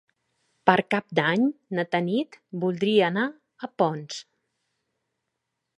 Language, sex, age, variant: Catalan, female, 40-49, Central